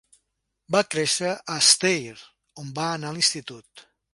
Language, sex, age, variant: Catalan, male, 60-69, Central